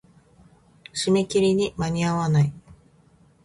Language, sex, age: Japanese, female, 40-49